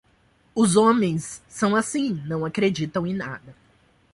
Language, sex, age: Portuguese, male, 19-29